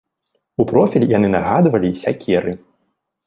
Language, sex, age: Belarusian, male, 30-39